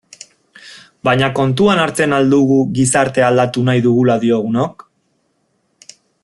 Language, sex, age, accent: Basque, male, 19-29, Erdialdekoa edo Nafarra (Gipuzkoa, Nafarroa)